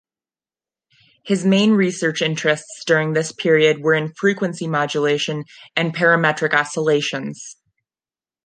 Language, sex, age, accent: English, female, 30-39, United States English